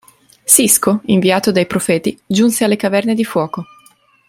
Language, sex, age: Italian, female, 19-29